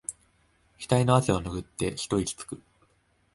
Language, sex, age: Japanese, male, under 19